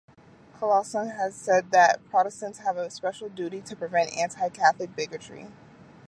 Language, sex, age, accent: English, female, 19-29, United States English